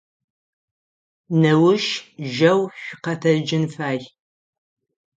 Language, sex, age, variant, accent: Adyghe, female, 50-59, Адыгабзэ (Кирил, пстэумэ зэдыряе), Кıэмгуй (Çemguy)